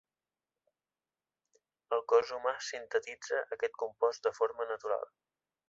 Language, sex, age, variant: Catalan, male, 19-29, Central